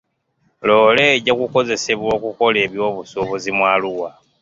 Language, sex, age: Ganda, male, 19-29